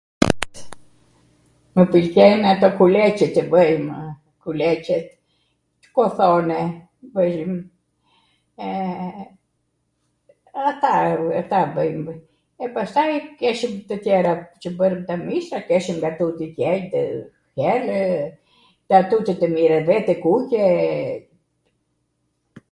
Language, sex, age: Arvanitika Albanian, female, 70-79